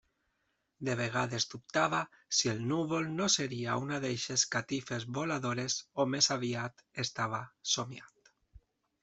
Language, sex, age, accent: Catalan, male, 30-39, valencià